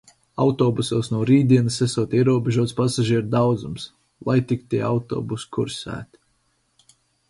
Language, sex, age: Latvian, male, 19-29